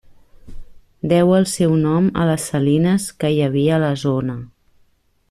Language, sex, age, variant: Catalan, female, 40-49, Nord-Occidental